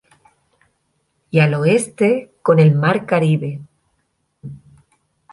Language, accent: Spanish, España: Sur peninsular (Andalucia, Extremadura, Murcia)